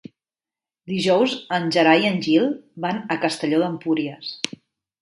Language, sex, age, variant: Catalan, female, 40-49, Central